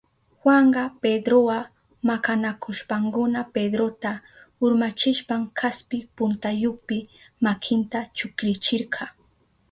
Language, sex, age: Southern Pastaza Quechua, female, 19-29